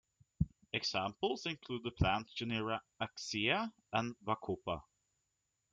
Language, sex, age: English, male, 19-29